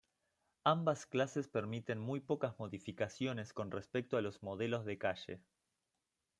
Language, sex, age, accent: Spanish, male, 30-39, Rioplatense: Argentina, Uruguay, este de Bolivia, Paraguay